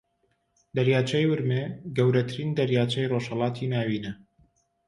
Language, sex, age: Central Kurdish, male, 19-29